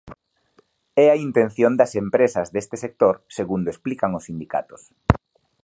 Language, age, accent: Galician, 30-39, Normativo (estándar)